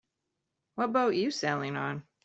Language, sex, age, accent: English, female, 30-39, United States English